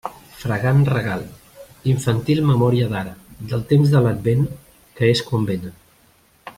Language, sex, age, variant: Catalan, male, 50-59, Central